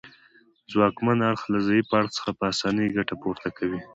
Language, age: Pashto, 19-29